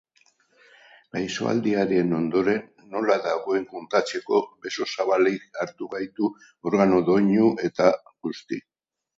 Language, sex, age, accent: Basque, male, 70-79, Mendebalekoa (Araba, Bizkaia, Gipuzkoako mendebaleko herri batzuk)